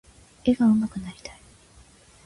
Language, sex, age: Japanese, female, 19-29